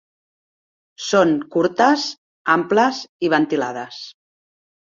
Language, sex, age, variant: Catalan, female, 40-49, Central